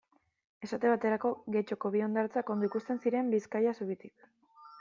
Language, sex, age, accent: Basque, female, 19-29, Mendebalekoa (Araba, Bizkaia, Gipuzkoako mendebaleko herri batzuk)